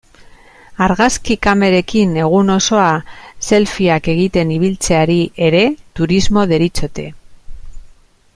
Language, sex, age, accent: Basque, female, 40-49, Mendebalekoa (Araba, Bizkaia, Gipuzkoako mendebaleko herri batzuk)